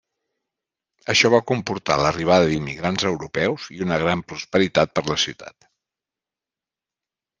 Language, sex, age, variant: Catalan, male, 50-59, Central